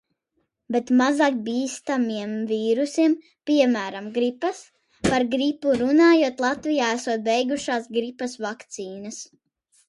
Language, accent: Latvian, Riga